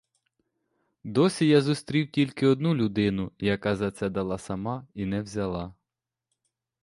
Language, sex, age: Ukrainian, male, 30-39